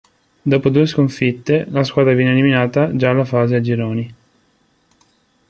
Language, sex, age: Italian, male, 19-29